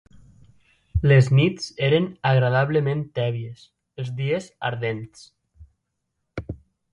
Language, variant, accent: Catalan, Valencià central, valencià